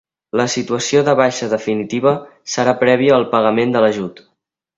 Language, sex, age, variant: Catalan, male, under 19, Central